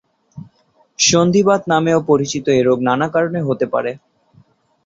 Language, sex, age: Bengali, male, 19-29